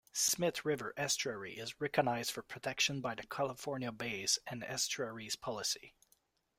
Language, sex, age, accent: English, male, 30-39, Canadian English